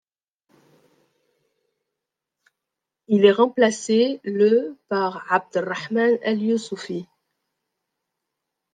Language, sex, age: French, female, 50-59